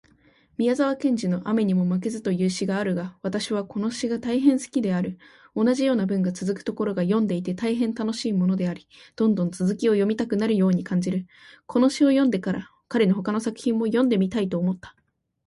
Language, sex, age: Japanese, female, 19-29